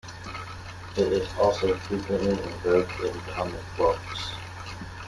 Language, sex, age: English, male, 30-39